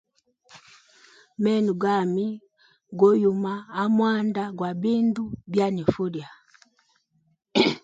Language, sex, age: Hemba, female, 30-39